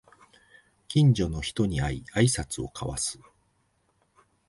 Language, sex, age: Japanese, male, 50-59